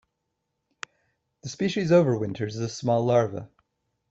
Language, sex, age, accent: English, male, 19-29, United States English